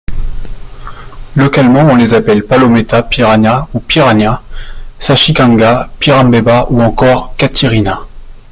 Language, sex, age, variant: French, male, 30-39, Français de métropole